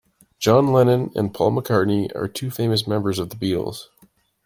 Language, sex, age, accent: English, male, 30-39, Canadian English